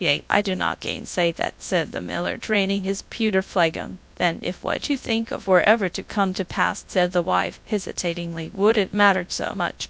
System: TTS, GradTTS